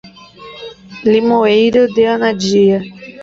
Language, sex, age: Portuguese, female, 19-29